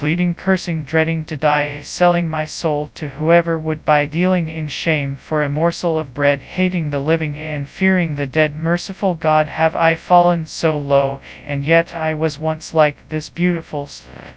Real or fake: fake